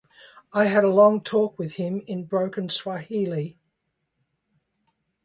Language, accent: English, Australian English